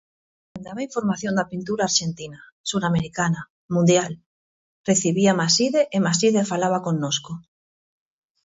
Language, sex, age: Galician, female, 40-49